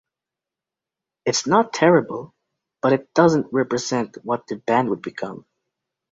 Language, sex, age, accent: English, male, under 19, England English